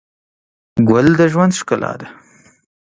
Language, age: Pashto, 19-29